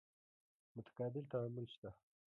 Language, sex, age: Pashto, male, 30-39